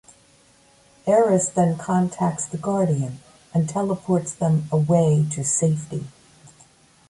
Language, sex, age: English, female, 60-69